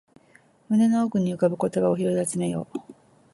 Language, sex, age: Japanese, female, 40-49